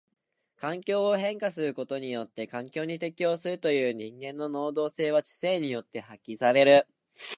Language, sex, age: Japanese, male, 19-29